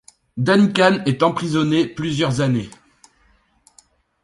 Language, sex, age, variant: French, male, 30-39, Français de métropole